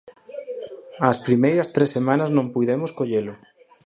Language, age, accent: Galician, 30-39, Atlántico (seseo e gheada)